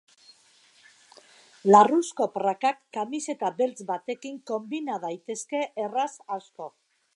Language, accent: Basque, Mendebalekoa (Araba, Bizkaia, Gipuzkoako mendebaleko herri batzuk)